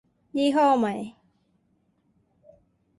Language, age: Thai, 19-29